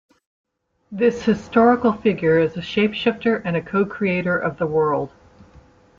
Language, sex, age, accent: English, female, 50-59, United States English